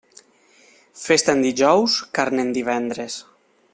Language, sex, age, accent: Catalan, male, 19-29, valencià